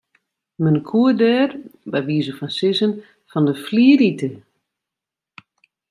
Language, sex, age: Western Frisian, female, 30-39